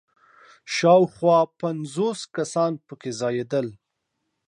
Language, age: Pashto, 19-29